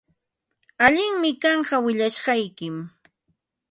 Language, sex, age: Ambo-Pasco Quechua, female, 50-59